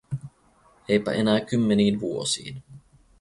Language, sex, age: Finnish, male, 30-39